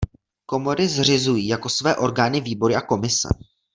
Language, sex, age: Czech, male, 19-29